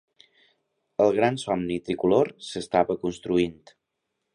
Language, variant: Catalan, Balear